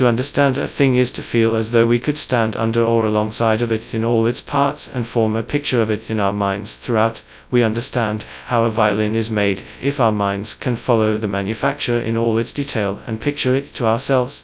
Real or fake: fake